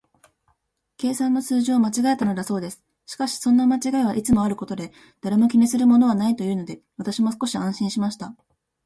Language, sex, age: Japanese, female, 19-29